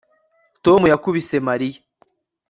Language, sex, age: Kinyarwanda, male, 19-29